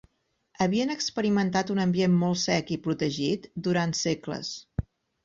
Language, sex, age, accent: Catalan, female, 50-59, Empordanès